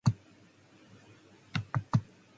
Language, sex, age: English, female, 19-29